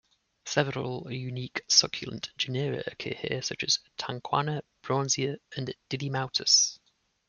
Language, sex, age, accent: English, male, 30-39, England English